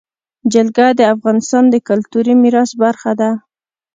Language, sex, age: Pashto, female, 19-29